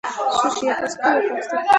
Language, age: Russian, under 19